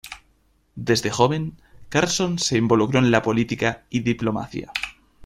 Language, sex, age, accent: Spanish, male, under 19, España: Norte peninsular (Asturias, Castilla y León, Cantabria, País Vasco, Navarra, Aragón, La Rioja, Guadalajara, Cuenca)